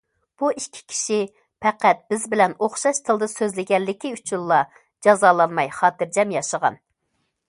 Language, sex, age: Uyghur, female, 40-49